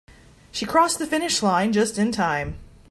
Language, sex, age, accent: English, female, 30-39, United States English